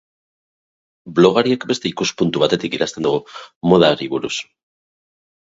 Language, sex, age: Basque, male, 30-39